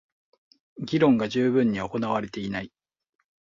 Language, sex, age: Japanese, male, 30-39